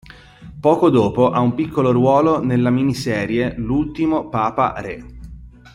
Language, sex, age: Italian, male, 30-39